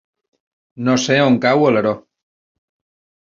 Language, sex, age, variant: Catalan, male, 40-49, Balear